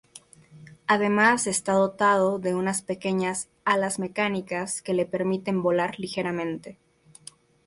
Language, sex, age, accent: Spanish, female, 19-29, México